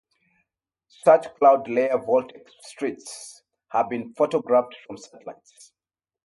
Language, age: English, 40-49